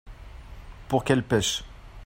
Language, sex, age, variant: French, male, 30-39, Français de métropole